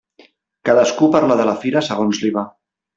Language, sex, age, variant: Catalan, male, 40-49, Central